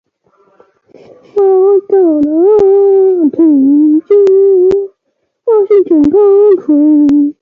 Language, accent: English, Canadian English